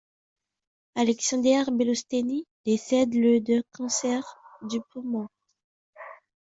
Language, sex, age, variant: French, female, 19-29, Français de métropole